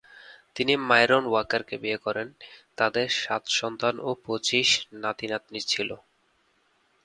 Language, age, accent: Bengali, 19-29, প্রমিত